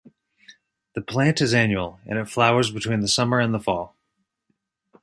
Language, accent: English, United States English